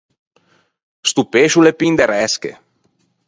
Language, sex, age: Ligurian, male, 30-39